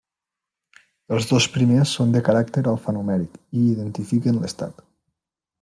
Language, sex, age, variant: Catalan, male, 19-29, Nord-Occidental